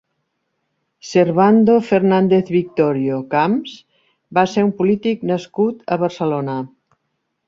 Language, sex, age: Catalan, female, 60-69